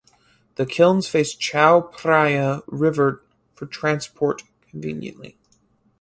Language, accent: English, United States English